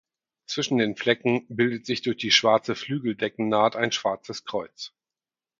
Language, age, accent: German, 40-49, Deutschland Deutsch